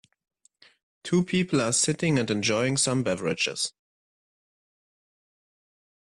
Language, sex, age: English, male, 19-29